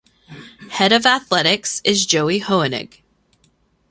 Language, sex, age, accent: English, female, 30-39, United States English